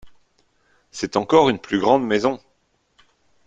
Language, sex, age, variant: French, male, 30-39, Français de métropole